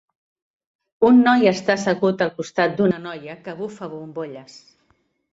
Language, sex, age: Catalan, female, 50-59